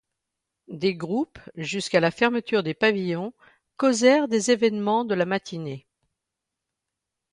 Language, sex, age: French, female, 60-69